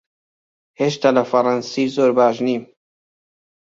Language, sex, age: Central Kurdish, male, 19-29